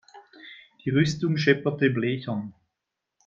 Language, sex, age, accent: German, male, 50-59, Schweizerdeutsch